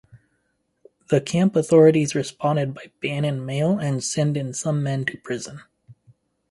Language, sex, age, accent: English, male, 30-39, United States English